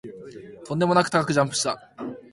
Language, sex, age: Japanese, male, under 19